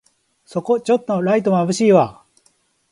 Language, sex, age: Japanese, male, 30-39